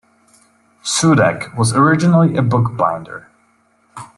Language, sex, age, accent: English, male, 30-39, United States English